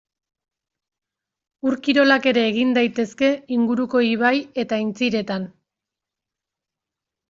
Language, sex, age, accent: Basque, female, 30-39, Erdialdekoa edo Nafarra (Gipuzkoa, Nafarroa)